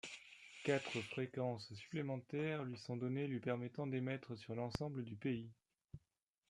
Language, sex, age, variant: French, male, 19-29, Français de métropole